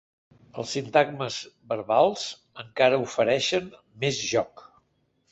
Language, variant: Catalan, Central